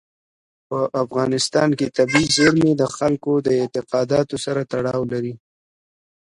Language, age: Pashto, 30-39